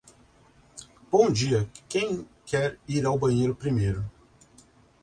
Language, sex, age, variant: Portuguese, male, 40-49, Portuguese (Brasil)